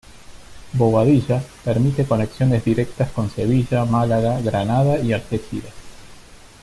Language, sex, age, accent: Spanish, male, 40-49, Rioplatense: Argentina, Uruguay, este de Bolivia, Paraguay